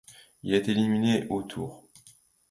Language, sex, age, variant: French, male, 19-29, Français de métropole